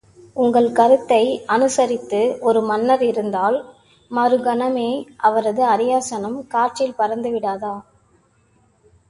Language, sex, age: Tamil, female, 19-29